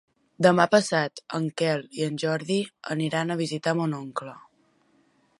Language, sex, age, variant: Catalan, female, 19-29, Central